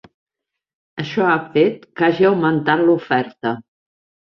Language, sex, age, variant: Catalan, female, 60-69, Central